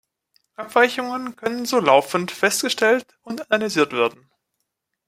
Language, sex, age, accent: German, male, 19-29, Deutschland Deutsch